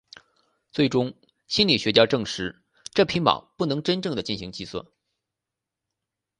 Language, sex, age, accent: Chinese, male, 19-29, 出生地：山东省